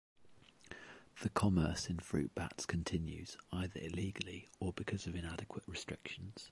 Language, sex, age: English, male, 40-49